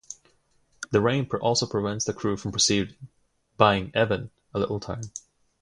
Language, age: English, 19-29